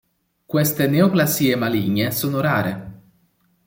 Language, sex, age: Italian, male, 19-29